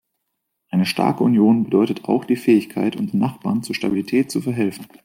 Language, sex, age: German, male, 19-29